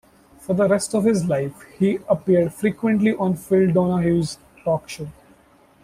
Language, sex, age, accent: English, male, 19-29, India and South Asia (India, Pakistan, Sri Lanka)